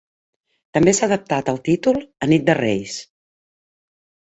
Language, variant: Catalan, Central